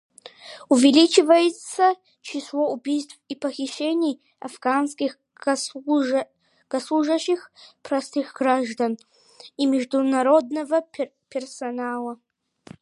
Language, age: Russian, under 19